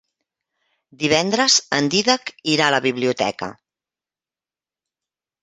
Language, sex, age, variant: Catalan, female, 50-59, Central